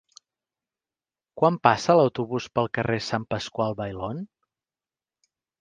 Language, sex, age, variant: Catalan, male, 40-49, Central